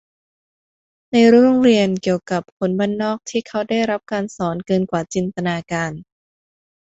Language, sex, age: Thai, female, under 19